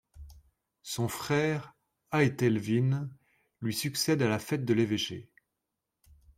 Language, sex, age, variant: French, male, 40-49, Français de métropole